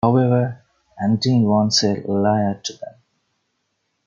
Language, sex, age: English, male, 30-39